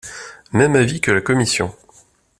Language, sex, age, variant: French, male, 30-39, Français de métropole